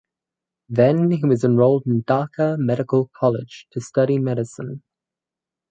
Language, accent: English, Australian English